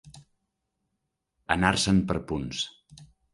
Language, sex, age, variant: Catalan, male, 30-39, Central